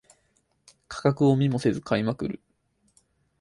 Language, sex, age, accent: Japanese, male, 19-29, 標準語